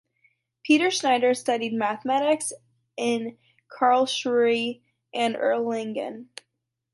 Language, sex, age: English, female, under 19